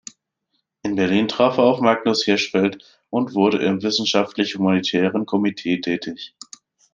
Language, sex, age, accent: German, male, 19-29, Deutschland Deutsch